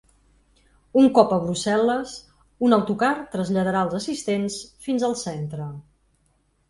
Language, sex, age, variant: Catalan, female, 40-49, Central